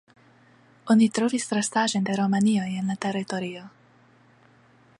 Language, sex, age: Esperanto, female, 19-29